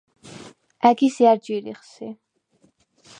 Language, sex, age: Svan, female, 19-29